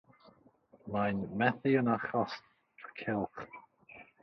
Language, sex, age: Welsh, male, 50-59